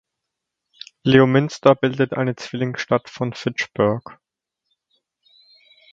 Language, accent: German, Deutschland Deutsch